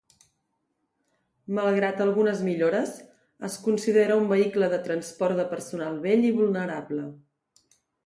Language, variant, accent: Catalan, Central, central